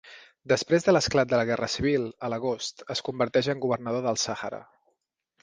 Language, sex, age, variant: Catalan, male, 30-39, Central